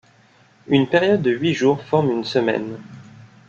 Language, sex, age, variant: French, male, 30-39, Français de métropole